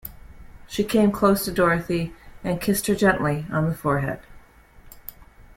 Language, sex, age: English, female, 40-49